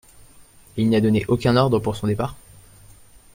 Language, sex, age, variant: French, male, 19-29, Français de métropole